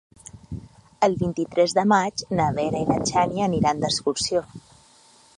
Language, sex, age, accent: Catalan, female, 30-39, balear; central